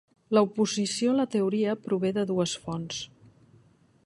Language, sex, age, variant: Catalan, female, 50-59, Central